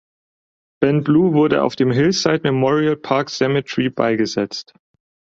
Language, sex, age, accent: German, male, 19-29, Deutschland Deutsch